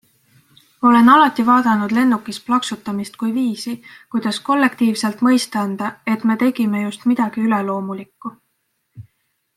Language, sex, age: Estonian, female, 19-29